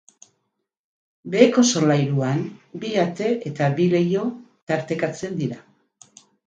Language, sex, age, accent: Basque, female, 50-59, Mendebalekoa (Araba, Bizkaia, Gipuzkoako mendebaleko herri batzuk)